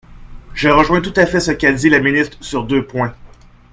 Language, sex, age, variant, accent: French, male, 40-49, Français d'Amérique du Nord, Français du Canada